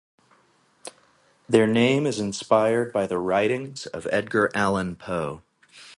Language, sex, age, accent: English, male, 30-39, United States English